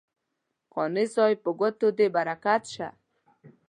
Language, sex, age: Pashto, female, 19-29